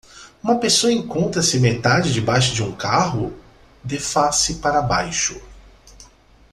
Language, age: Portuguese, 30-39